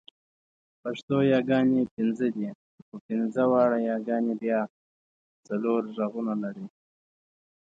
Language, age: Pashto, 19-29